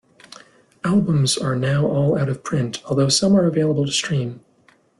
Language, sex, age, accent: English, male, 19-29, Canadian English